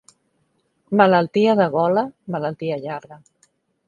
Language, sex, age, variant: Catalan, female, 50-59, Central